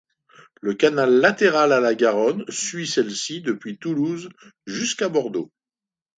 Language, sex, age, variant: French, male, 60-69, Français de métropole